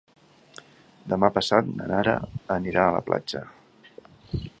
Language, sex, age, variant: Catalan, male, 50-59, Central